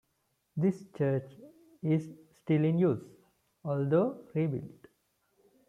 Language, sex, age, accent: English, male, 19-29, India and South Asia (India, Pakistan, Sri Lanka)